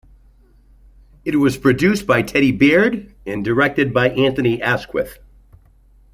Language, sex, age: English, male, 40-49